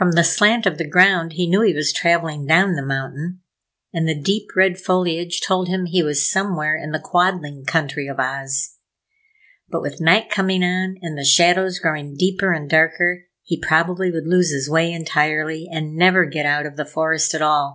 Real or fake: real